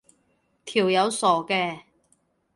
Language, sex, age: Cantonese, female, 30-39